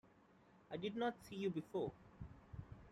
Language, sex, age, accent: English, male, 19-29, India and South Asia (India, Pakistan, Sri Lanka)